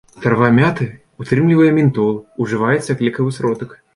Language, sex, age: Belarusian, male, 19-29